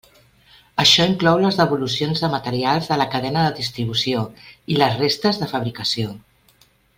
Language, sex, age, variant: Catalan, female, 50-59, Central